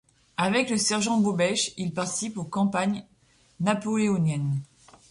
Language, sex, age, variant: French, female, 30-39, Français de métropole